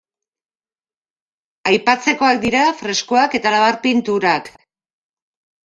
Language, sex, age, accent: Basque, male, 19-29, Mendebalekoa (Araba, Bizkaia, Gipuzkoako mendebaleko herri batzuk)